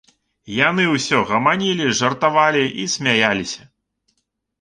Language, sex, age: Belarusian, male, 30-39